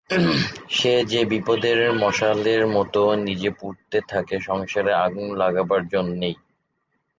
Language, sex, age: Bengali, male, 19-29